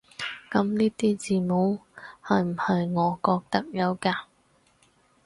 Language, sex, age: Cantonese, female, 30-39